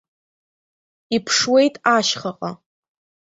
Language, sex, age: Abkhazian, female, under 19